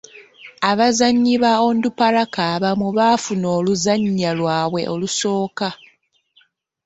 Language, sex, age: Ganda, female, 19-29